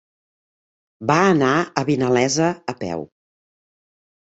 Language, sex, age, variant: Catalan, female, 50-59, Central